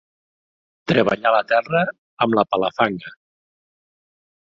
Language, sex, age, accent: Catalan, male, 50-59, Lleidatà